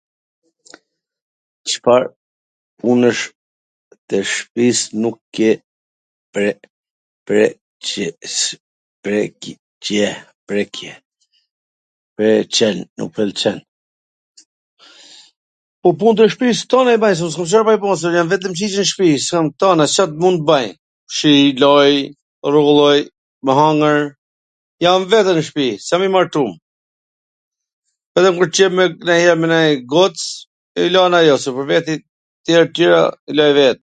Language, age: Gheg Albanian, 50-59